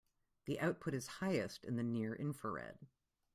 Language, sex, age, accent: English, female, 40-49, United States English